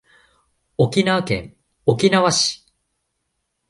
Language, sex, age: Japanese, male, 19-29